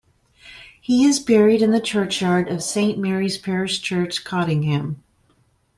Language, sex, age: English, female, 40-49